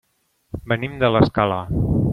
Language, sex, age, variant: Catalan, male, 40-49, Central